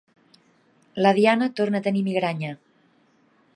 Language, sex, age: Catalan, female, 40-49